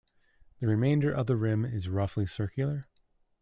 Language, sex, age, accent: English, male, 30-39, Canadian English